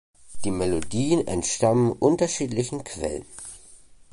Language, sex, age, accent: German, male, under 19, Deutschland Deutsch